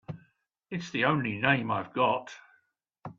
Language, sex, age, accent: English, male, 70-79, England English